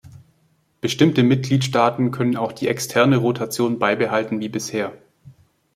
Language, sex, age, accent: German, male, 19-29, Deutschland Deutsch